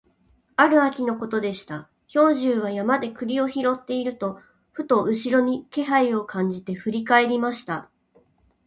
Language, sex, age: Japanese, female, 30-39